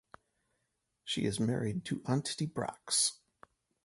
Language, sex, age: English, male, 40-49